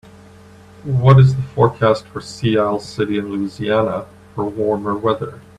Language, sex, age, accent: English, male, 50-59, Canadian English